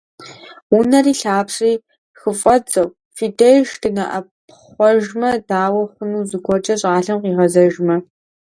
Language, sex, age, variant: Kabardian, female, under 19, Адыгэбзэ (Къэбэрдей, Кирил, псоми зэдай)